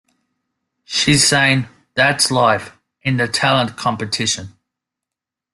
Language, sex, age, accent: English, male, 19-29, Australian English